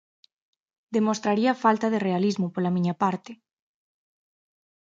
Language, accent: Galician, Atlántico (seseo e gheada)